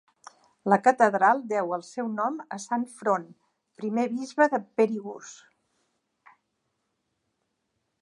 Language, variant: Catalan, Central